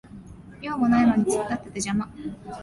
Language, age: Japanese, 19-29